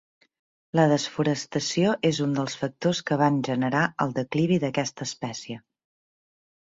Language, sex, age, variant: Catalan, female, 30-39, Central